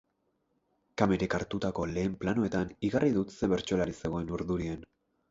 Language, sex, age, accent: Basque, male, 19-29, Erdialdekoa edo Nafarra (Gipuzkoa, Nafarroa)